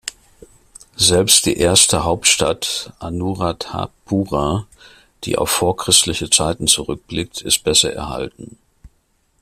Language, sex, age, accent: German, male, 50-59, Deutschland Deutsch